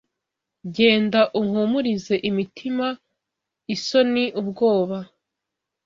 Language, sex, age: Kinyarwanda, female, 19-29